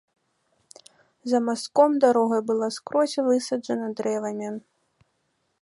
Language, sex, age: Belarusian, female, 19-29